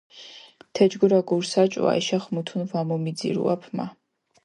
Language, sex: Mingrelian, female